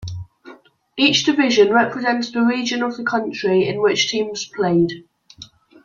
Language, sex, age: English, female, 40-49